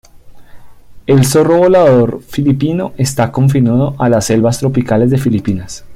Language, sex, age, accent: Spanish, male, 30-39, Andino-Pacífico: Colombia, Perú, Ecuador, oeste de Bolivia y Venezuela andina